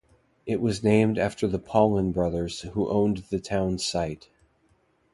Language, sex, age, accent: English, male, 30-39, United States English